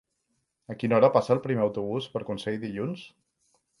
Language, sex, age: Catalan, male, 40-49